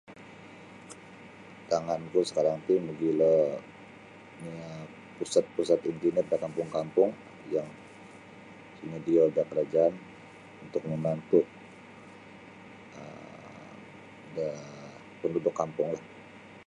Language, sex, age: Sabah Bisaya, male, 40-49